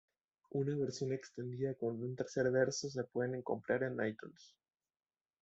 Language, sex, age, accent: Spanish, male, 19-29, México